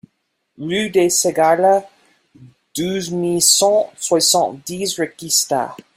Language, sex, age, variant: French, female, 30-39, Français des départements et régions d'outre-mer